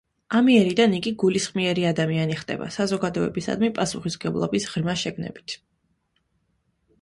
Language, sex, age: Georgian, female, 19-29